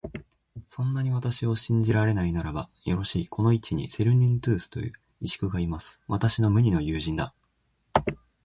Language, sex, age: Japanese, male, 19-29